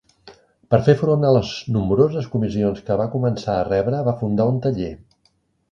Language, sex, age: Catalan, male, 60-69